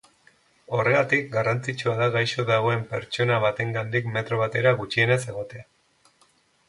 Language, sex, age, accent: Basque, male, 40-49, Mendebalekoa (Araba, Bizkaia, Gipuzkoako mendebaleko herri batzuk)